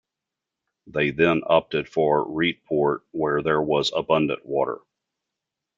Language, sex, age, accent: English, male, 50-59, United States English